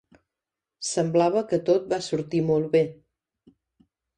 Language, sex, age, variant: Catalan, female, 50-59, Central